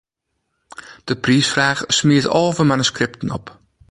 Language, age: Western Frisian, 40-49